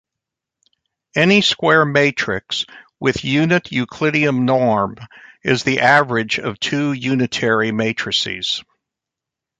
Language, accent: English, United States English